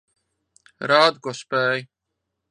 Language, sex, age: Latvian, male, 30-39